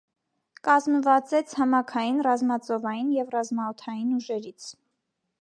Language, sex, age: Armenian, female, 19-29